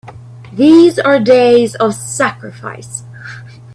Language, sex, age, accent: English, female, under 19, Southern African (South Africa, Zimbabwe, Namibia)